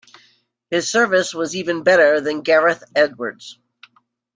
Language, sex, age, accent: English, female, 60-69, United States English